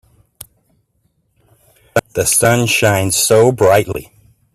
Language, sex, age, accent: English, male, 50-59, United States English